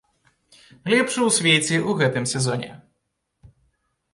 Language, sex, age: Belarusian, male, 19-29